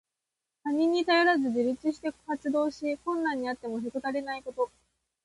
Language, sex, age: Japanese, female, 19-29